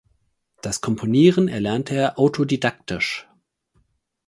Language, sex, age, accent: German, male, 30-39, Deutschland Deutsch